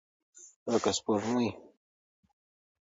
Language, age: Pashto, under 19